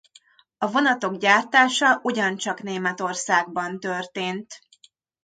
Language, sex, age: Hungarian, female, 30-39